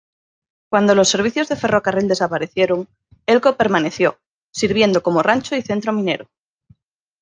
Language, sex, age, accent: Spanish, female, 40-49, España: Norte peninsular (Asturias, Castilla y León, Cantabria, País Vasco, Navarra, Aragón, La Rioja, Guadalajara, Cuenca)